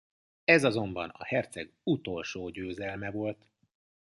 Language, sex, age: Hungarian, male, 40-49